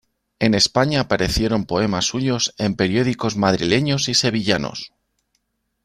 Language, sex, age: Spanish, male, 40-49